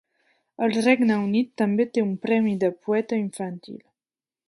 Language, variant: Catalan, Septentrional